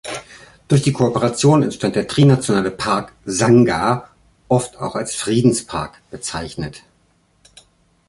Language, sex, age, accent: German, male, 50-59, Deutschland Deutsch